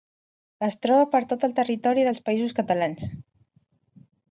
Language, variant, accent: Catalan, Central, central